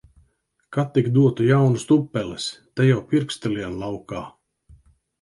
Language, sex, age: Latvian, male, 50-59